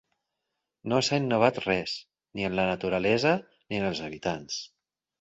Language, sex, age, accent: Catalan, male, 40-49, valencià